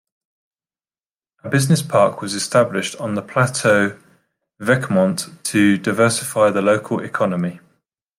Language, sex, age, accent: English, male, 40-49, England English